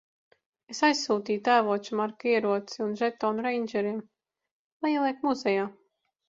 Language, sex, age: Latvian, female, 19-29